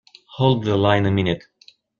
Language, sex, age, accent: English, male, 30-39, United States English